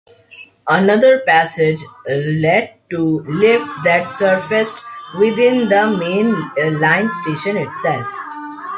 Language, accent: English, India and South Asia (India, Pakistan, Sri Lanka)